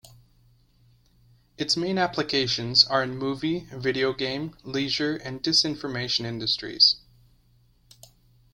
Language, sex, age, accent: English, male, 19-29, United States English